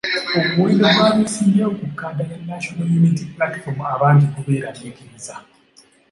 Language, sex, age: Ganda, male, 19-29